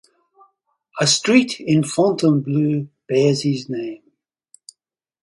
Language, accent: English, Australian English